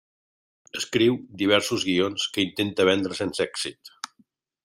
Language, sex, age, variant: Catalan, male, 50-59, Central